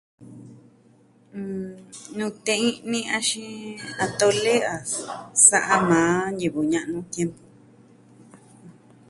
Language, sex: Southwestern Tlaxiaco Mixtec, female